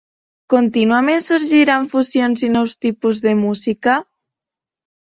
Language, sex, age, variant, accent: Catalan, female, 19-29, Septentrional, septentrional